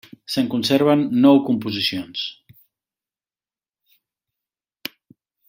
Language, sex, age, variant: Catalan, male, 50-59, Central